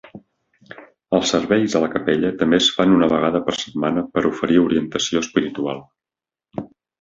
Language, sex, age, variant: Catalan, male, 30-39, Nord-Occidental